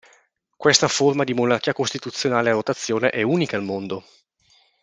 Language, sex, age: Italian, male, 19-29